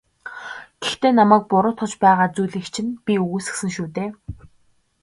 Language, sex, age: Mongolian, female, 19-29